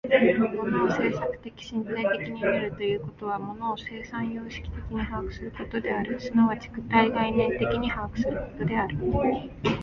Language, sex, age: Japanese, female, 19-29